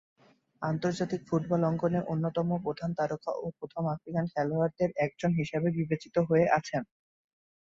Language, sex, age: Bengali, male, 19-29